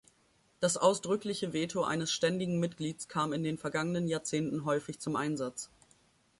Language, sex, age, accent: German, female, 19-29, Deutschland Deutsch